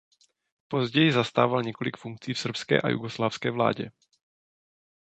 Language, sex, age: Czech, male, 30-39